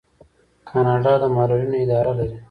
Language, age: Pashto, 30-39